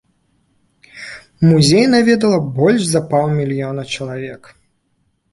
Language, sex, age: Belarusian, male, 19-29